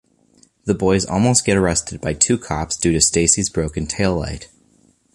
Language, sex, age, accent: English, male, 19-29, Canadian English